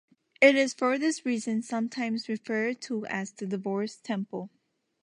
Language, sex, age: English, female, under 19